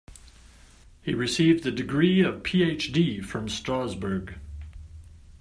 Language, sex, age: English, male, 60-69